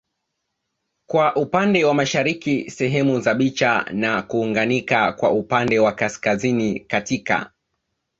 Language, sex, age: Swahili, male, 19-29